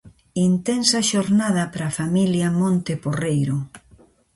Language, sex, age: Galician, female, 60-69